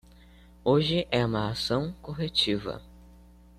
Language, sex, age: Portuguese, male, under 19